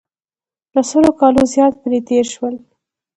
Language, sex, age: Pashto, female, under 19